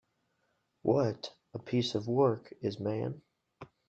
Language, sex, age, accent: English, male, 19-29, United States English